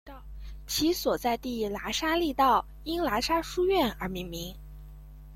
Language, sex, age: Chinese, female, under 19